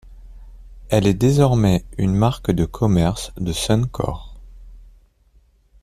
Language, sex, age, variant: French, male, 30-39, Français de métropole